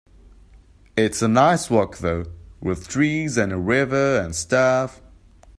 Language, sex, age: English, male, under 19